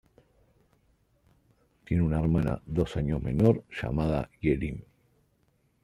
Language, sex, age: Spanish, male, 30-39